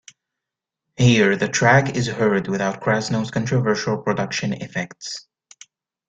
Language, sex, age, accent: English, male, 19-29, United States English